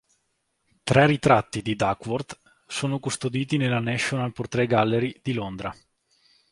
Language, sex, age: Italian, male, 19-29